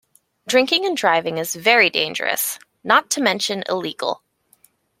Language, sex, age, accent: English, female, 19-29, Canadian English